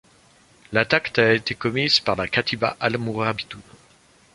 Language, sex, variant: French, male, Français de métropole